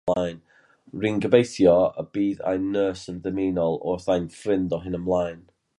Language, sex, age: Welsh, male, 50-59